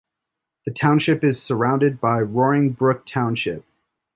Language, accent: English, United States English